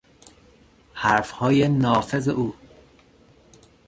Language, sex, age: Persian, male, 19-29